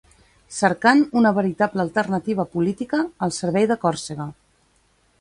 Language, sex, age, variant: Catalan, female, 40-49, Central